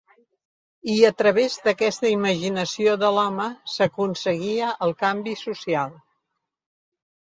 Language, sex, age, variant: Catalan, female, 60-69, Central